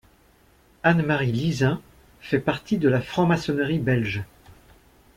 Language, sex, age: French, male, 50-59